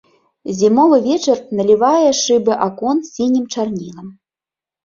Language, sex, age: Belarusian, female, 30-39